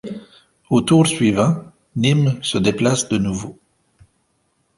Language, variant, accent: French, Français d'Amérique du Nord, Français du Canada